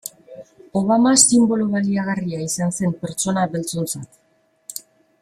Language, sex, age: Basque, female, 50-59